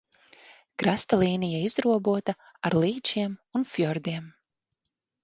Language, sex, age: Latvian, female, 30-39